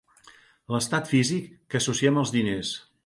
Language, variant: Catalan, Central